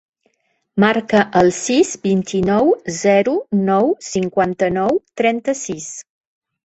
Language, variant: Catalan, Septentrional